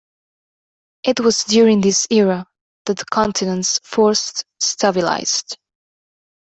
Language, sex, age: English, female, 19-29